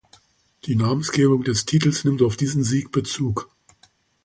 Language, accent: German, Deutschland Deutsch